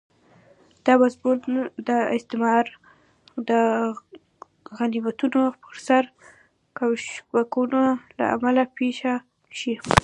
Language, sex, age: Pashto, female, 19-29